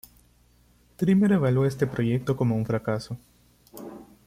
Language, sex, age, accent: Spanish, male, 19-29, Andino-Pacífico: Colombia, Perú, Ecuador, oeste de Bolivia y Venezuela andina